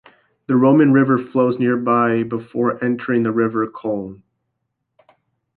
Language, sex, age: English, male, 19-29